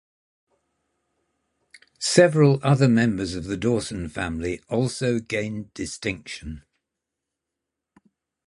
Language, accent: English, England English